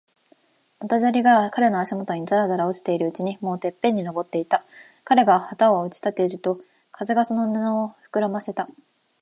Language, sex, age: Japanese, female, 19-29